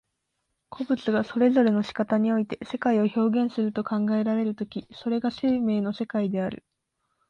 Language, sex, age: Japanese, female, under 19